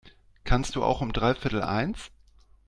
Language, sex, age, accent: German, male, 40-49, Deutschland Deutsch